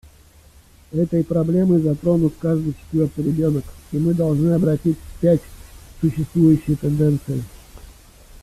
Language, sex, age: Russian, male, 40-49